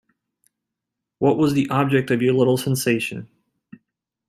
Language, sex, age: English, male, 30-39